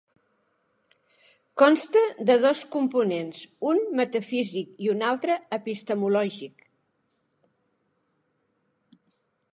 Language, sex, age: Catalan, female, 70-79